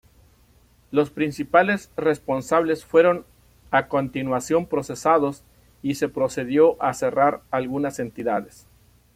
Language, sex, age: Spanish, male, 40-49